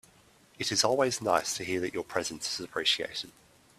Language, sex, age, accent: English, male, 19-29, Australian English